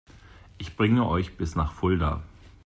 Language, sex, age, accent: German, male, 40-49, Deutschland Deutsch